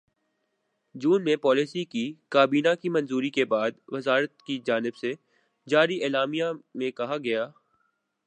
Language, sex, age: Urdu, male, 19-29